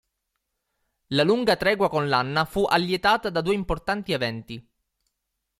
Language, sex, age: Italian, male, 19-29